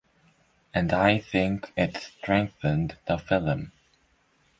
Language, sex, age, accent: English, male, under 19, United States English